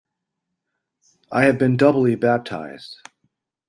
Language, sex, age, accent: English, male, 50-59, United States English